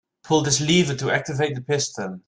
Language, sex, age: English, male, 19-29